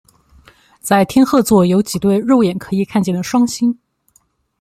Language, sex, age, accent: Chinese, female, 19-29, 出生地：江西省